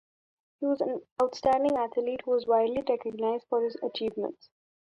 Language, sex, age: English, female, under 19